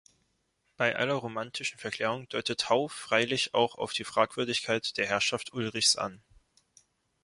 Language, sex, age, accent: German, male, 19-29, Deutschland Deutsch